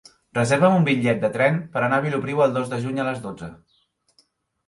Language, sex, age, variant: Catalan, male, 30-39, Central